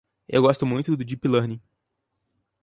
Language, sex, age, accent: Portuguese, male, 19-29, Mineiro